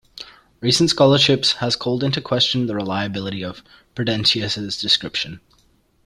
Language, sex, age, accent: English, male, 19-29, Australian English